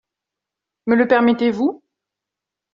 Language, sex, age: French, female, 19-29